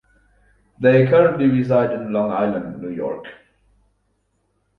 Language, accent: English, German